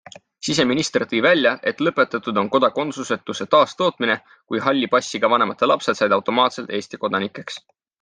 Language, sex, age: Estonian, male, 19-29